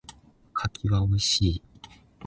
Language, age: Japanese, 19-29